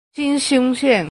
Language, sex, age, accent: Chinese, male, under 19, 出生地：江西省